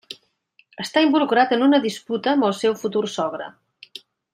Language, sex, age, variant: Catalan, female, 50-59, Central